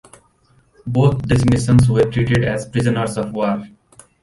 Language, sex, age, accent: English, male, 19-29, India and South Asia (India, Pakistan, Sri Lanka)